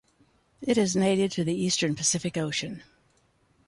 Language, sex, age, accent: English, female, 70-79, United States English